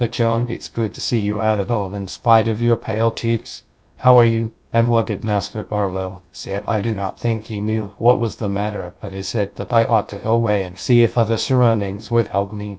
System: TTS, GlowTTS